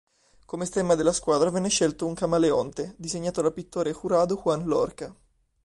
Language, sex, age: Italian, male, 19-29